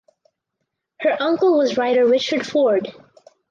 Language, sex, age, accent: English, female, under 19, United States English